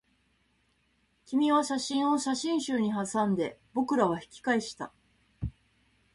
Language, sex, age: Japanese, female, 30-39